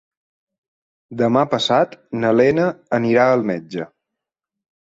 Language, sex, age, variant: Catalan, male, 30-39, Balear